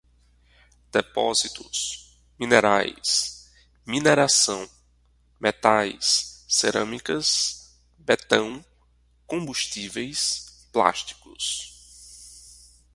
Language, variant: Portuguese, Portuguese (Brasil)